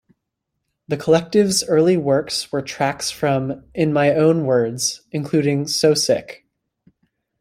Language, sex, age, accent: English, male, 19-29, United States English